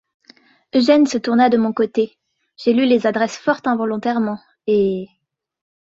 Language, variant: French, Français de métropole